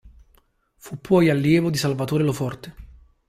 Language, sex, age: Italian, male, 30-39